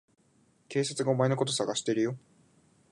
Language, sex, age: Japanese, male, 19-29